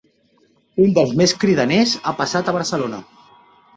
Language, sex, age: Catalan, male, 30-39